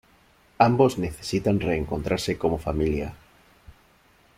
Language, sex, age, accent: Spanish, male, 30-39, España: Sur peninsular (Andalucia, Extremadura, Murcia)